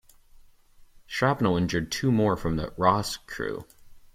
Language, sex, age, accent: English, male, 19-29, United States English